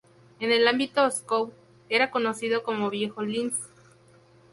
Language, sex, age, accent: Spanish, female, 30-39, México